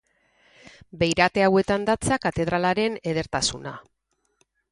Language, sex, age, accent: Basque, female, 40-49, Mendebalekoa (Araba, Bizkaia, Gipuzkoako mendebaleko herri batzuk)